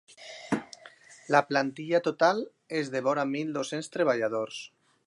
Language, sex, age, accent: Catalan, male, 40-49, valencià